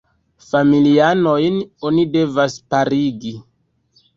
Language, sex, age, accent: Esperanto, male, 30-39, Internacia